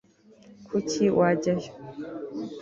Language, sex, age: Kinyarwanda, female, 19-29